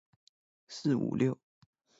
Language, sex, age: Chinese, male, 19-29